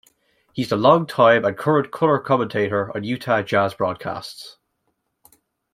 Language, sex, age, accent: English, male, 19-29, Irish English